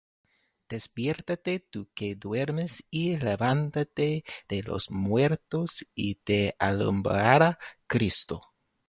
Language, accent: Spanish, España: Centro-Sur peninsular (Madrid, Toledo, Castilla-La Mancha)